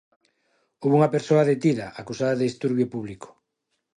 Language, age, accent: Galician, 40-49, Neofalante